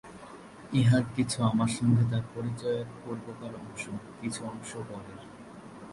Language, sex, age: Bengali, male, 19-29